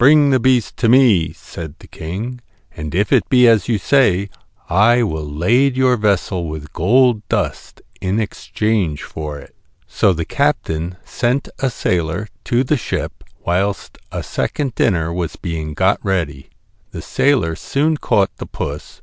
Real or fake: real